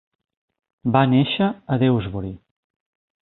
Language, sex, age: Catalan, male, 40-49